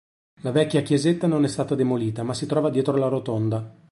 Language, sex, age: Italian, male, 40-49